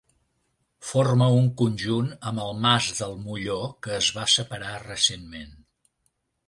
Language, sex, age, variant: Catalan, male, 70-79, Central